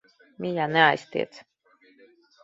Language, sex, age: Latvian, female, 30-39